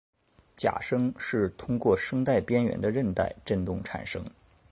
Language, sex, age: Chinese, male, 30-39